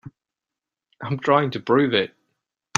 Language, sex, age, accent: English, male, 40-49, England English